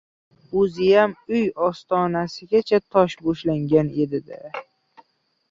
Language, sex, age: Uzbek, male, 19-29